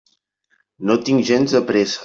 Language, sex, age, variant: Catalan, male, 19-29, Central